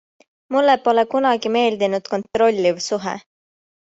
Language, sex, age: Estonian, female, 19-29